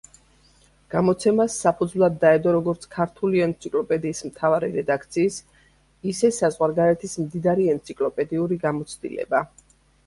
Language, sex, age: Georgian, female, 50-59